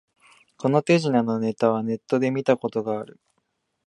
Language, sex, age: Japanese, male, under 19